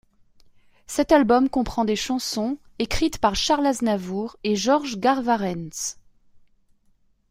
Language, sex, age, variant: French, female, 30-39, Français de métropole